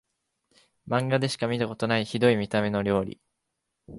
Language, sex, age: Japanese, male, 19-29